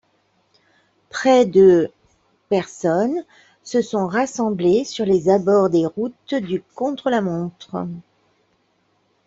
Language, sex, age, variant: French, female, 50-59, Français de métropole